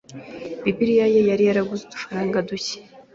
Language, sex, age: Kinyarwanda, female, 19-29